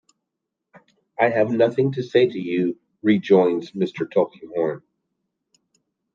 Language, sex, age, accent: English, male, 50-59, United States English